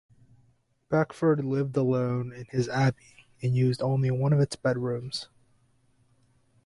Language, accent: English, United States English; Hong Kong English